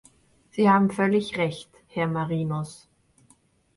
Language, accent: German, Österreichisches Deutsch